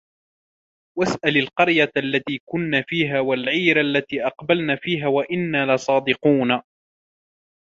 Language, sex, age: Arabic, male, 19-29